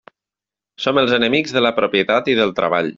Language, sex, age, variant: Catalan, male, 40-49, Nord-Occidental